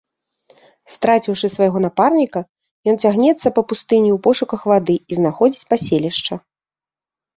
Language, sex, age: Belarusian, female, 30-39